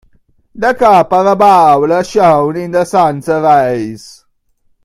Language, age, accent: English, 19-29, United States English